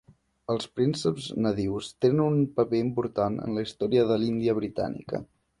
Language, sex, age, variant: Catalan, male, 19-29, Central